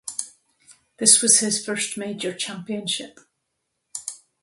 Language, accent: English, Northern Irish